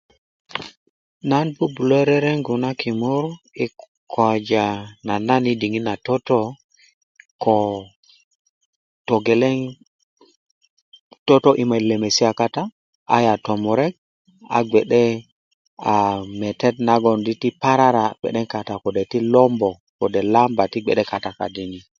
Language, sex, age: Kuku, male, 30-39